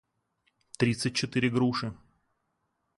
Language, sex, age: Russian, male, 30-39